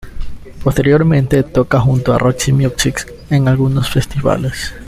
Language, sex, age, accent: Spanish, male, 19-29, Andino-Pacífico: Colombia, Perú, Ecuador, oeste de Bolivia y Venezuela andina